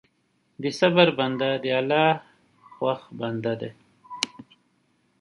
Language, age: Pashto, 30-39